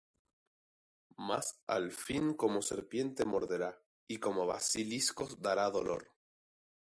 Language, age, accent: Spanish, 19-29, España: Islas Canarias; Rioplatense: Argentina, Uruguay, este de Bolivia, Paraguay